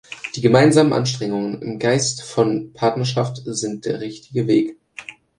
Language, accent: German, Deutschland Deutsch